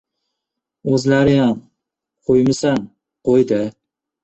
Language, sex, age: Uzbek, male, 19-29